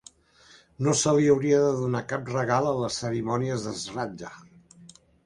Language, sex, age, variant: Catalan, male, 60-69, Central